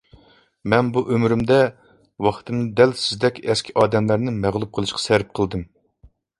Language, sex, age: Uyghur, male, 40-49